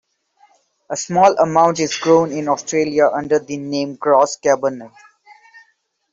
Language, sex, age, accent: English, male, 19-29, India and South Asia (India, Pakistan, Sri Lanka)